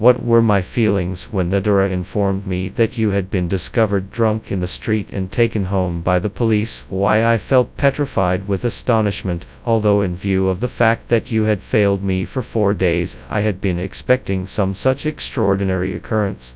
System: TTS, FastPitch